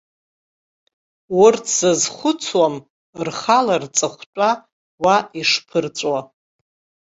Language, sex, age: Abkhazian, female, 60-69